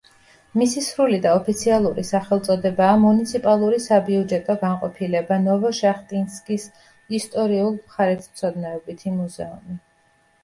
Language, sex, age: Georgian, female, 30-39